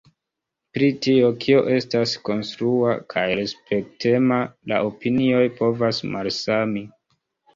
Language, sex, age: Esperanto, male, 19-29